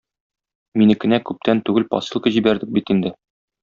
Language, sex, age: Tatar, male, 30-39